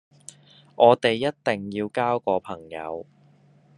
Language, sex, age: Cantonese, male, 30-39